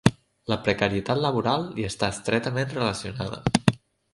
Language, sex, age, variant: Catalan, male, 30-39, Nord-Occidental